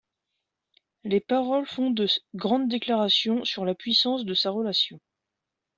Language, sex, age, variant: French, female, 30-39, Français de métropole